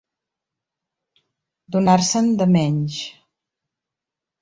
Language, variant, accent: Catalan, Central, Barceloní